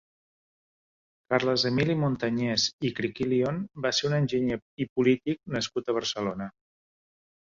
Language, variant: Catalan, Central